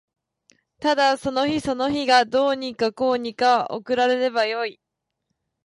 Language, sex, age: Japanese, female, 19-29